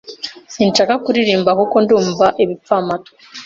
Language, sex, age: Kinyarwanda, female, 19-29